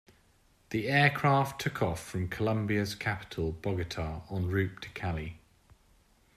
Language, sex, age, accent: English, male, 30-39, England English